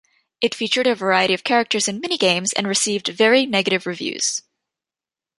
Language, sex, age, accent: English, female, 19-29, United States English